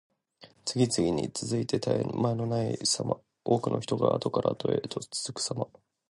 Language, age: Japanese, 19-29